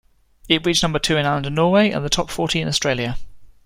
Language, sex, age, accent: English, male, 30-39, England English